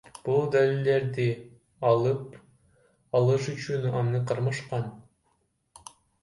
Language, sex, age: Kyrgyz, male, under 19